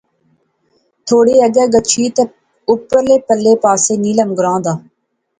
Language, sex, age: Pahari-Potwari, female, 19-29